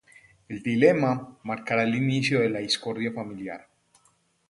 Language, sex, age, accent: Spanish, male, 30-39, Andino-Pacífico: Colombia, Perú, Ecuador, oeste de Bolivia y Venezuela andina